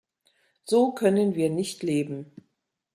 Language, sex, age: German, female, 50-59